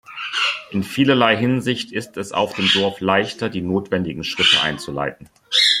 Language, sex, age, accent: German, male, 40-49, Deutschland Deutsch